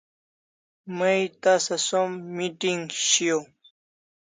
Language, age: Kalasha, 19-29